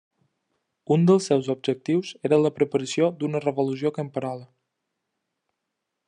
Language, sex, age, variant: Catalan, male, 19-29, Balear